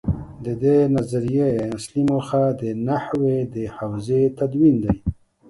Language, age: Pashto, 40-49